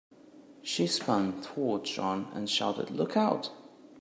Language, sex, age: English, male, 30-39